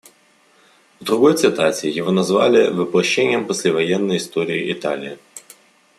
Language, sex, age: Russian, male, 19-29